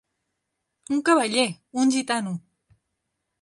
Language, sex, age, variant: Catalan, female, 40-49, Central